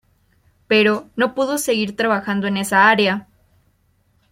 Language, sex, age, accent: Spanish, female, 19-29, México